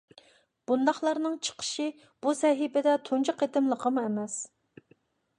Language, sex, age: Uyghur, female, 40-49